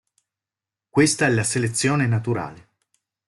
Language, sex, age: Italian, male, 40-49